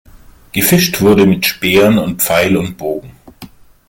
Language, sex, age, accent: German, male, 40-49, Deutschland Deutsch